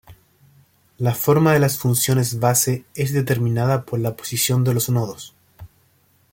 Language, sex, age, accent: Spanish, male, 30-39, Chileno: Chile, Cuyo